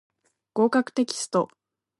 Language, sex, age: Japanese, female, under 19